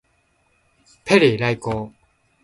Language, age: Japanese, 40-49